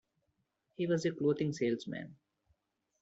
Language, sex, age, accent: English, male, 19-29, India and South Asia (India, Pakistan, Sri Lanka)